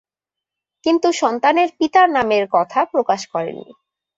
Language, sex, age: Bengali, female, 19-29